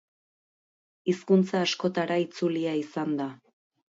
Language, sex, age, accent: Basque, female, 30-39, Erdialdekoa edo Nafarra (Gipuzkoa, Nafarroa)